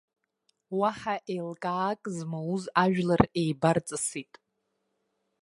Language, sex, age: Abkhazian, female, 19-29